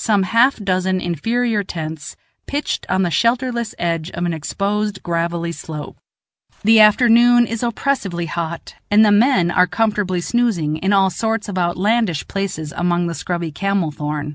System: none